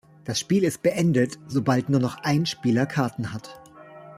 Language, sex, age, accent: German, male, 40-49, Deutschland Deutsch